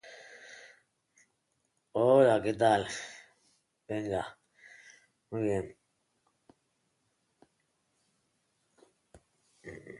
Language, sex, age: Spanish, female, 30-39